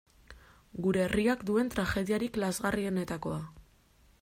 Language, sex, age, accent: Basque, female, 19-29, Mendebalekoa (Araba, Bizkaia, Gipuzkoako mendebaleko herri batzuk)